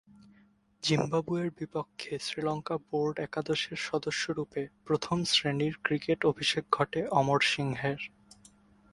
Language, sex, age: Bengali, male, 19-29